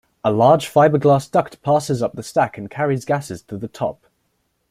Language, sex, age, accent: English, male, 19-29, England English